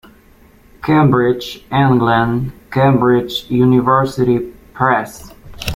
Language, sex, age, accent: Spanish, male, 19-29, América central